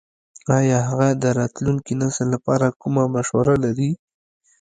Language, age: Pashto, 19-29